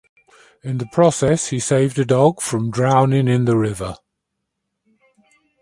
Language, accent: English, England English